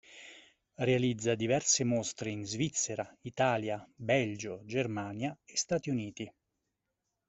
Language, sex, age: Italian, male, 40-49